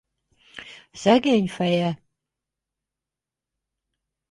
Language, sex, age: Hungarian, female, 70-79